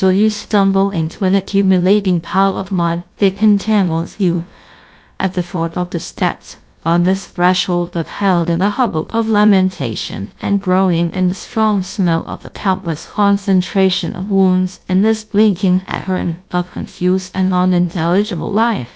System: TTS, GlowTTS